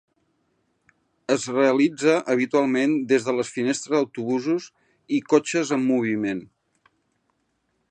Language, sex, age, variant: Catalan, male, 50-59, Central